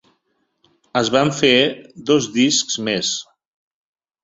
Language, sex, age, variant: Catalan, male, 40-49, Central